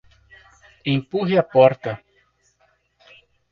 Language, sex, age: Portuguese, male, 30-39